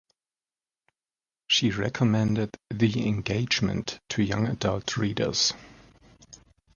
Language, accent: English, United States English